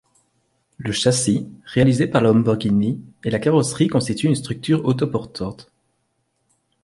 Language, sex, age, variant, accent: French, male, 30-39, Français d'Europe, Français de Belgique